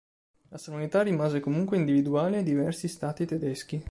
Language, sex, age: Italian, male, 19-29